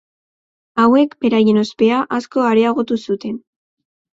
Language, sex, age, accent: Basque, female, under 19, Mendebalekoa (Araba, Bizkaia, Gipuzkoako mendebaleko herri batzuk)